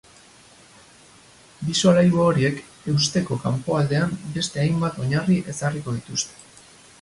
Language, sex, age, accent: Basque, male, 30-39, Mendebalekoa (Araba, Bizkaia, Gipuzkoako mendebaleko herri batzuk)